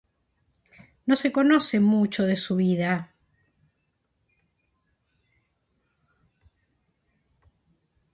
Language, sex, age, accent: Spanish, female, 60-69, Rioplatense: Argentina, Uruguay, este de Bolivia, Paraguay